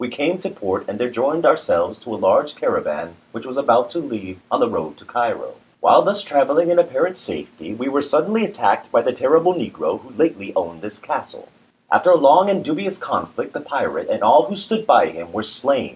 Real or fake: real